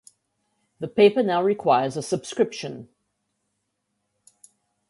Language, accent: English, West Indies and Bermuda (Bahamas, Bermuda, Jamaica, Trinidad)